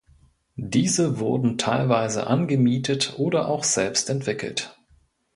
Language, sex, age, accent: German, male, 30-39, Deutschland Deutsch